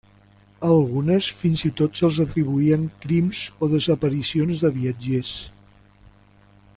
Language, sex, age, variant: Catalan, male, 60-69, Central